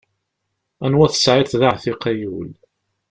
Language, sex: Kabyle, male